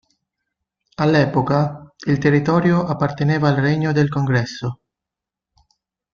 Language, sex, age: Italian, male, 19-29